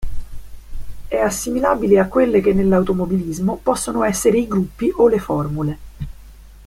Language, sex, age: Italian, female, 40-49